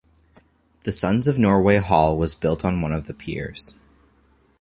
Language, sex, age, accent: English, male, 19-29, Canadian English